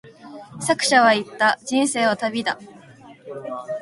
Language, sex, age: Japanese, female, 19-29